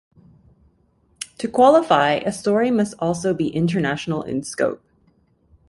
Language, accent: English, Canadian English